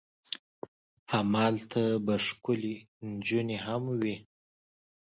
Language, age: Pashto, 19-29